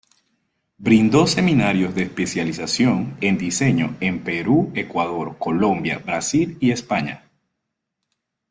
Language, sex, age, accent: Spanish, male, 30-39, Caribe: Cuba, Venezuela, Puerto Rico, República Dominicana, Panamá, Colombia caribeña, México caribeño, Costa del golfo de México